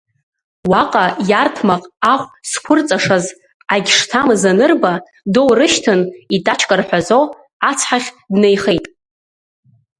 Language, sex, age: Abkhazian, female, under 19